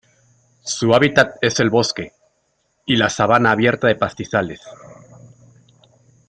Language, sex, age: Spanish, male, 40-49